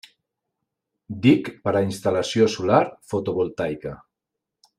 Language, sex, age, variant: Catalan, male, 40-49, Central